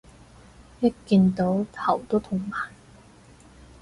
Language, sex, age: Cantonese, female, 30-39